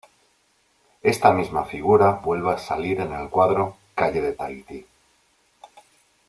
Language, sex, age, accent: Spanish, male, 40-49, España: Norte peninsular (Asturias, Castilla y León, Cantabria, País Vasco, Navarra, Aragón, La Rioja, Guadalajara, Cuenca)